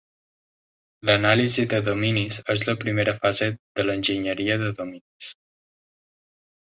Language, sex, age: Catalan, male, under 19